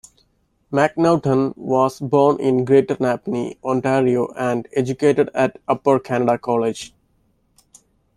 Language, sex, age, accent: English, male, 30-39, India and South Asia (India, Pakistan, Sri Lanka)